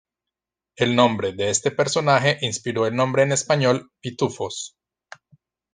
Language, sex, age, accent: Spanish, male, 40-49, Andino-Pacífico: Colombia, Perú, Ecuador, oeste de Bolivia y Venezuela andina